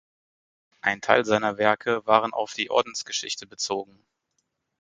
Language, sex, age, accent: German, male, 30-39, Deutschland Deutsch